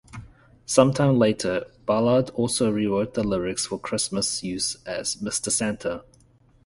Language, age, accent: English, 19-29, New Zealand English